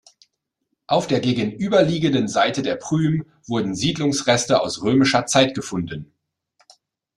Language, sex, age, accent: German, male, 40-49, Deutschland Deutsch